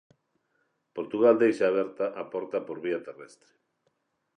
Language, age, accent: Galician, 60-69, Normativo (estándar)